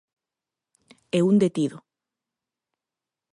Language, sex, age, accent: Galician, female, 19-29, Oriental (común en zona oriental)